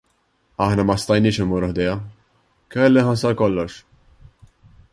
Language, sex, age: Maltese, male, 19-29